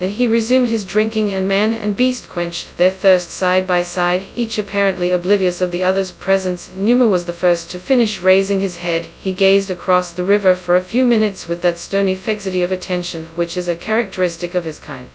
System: TTS, FastPitch